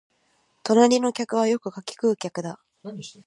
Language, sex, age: Japanese, female, 19-29